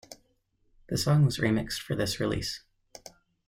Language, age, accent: English, 19-29, United States English